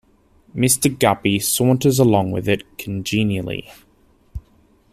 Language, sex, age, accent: English, male, 19-29, Australian English